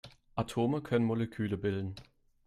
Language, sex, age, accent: German, male, 19-29, Deutschland Deutsch